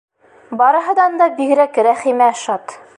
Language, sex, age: Bashkir, female, 30-39